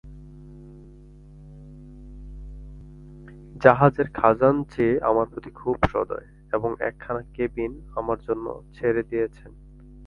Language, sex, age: Bengali, male, 19-29